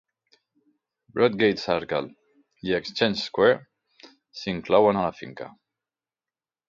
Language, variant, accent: Catalan, Central, central